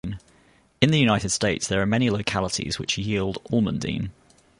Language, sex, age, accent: English, male, 30-39, England English